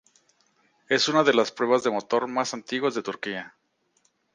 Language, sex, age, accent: Spanish, male, 40-49, México